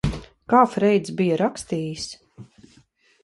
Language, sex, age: Latvian, female, 40-49